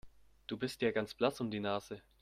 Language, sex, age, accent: German, male, under 19, Deutschland Deutsch